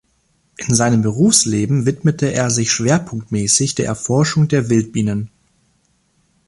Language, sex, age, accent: German, male, 19-29, Deutschland Deutsch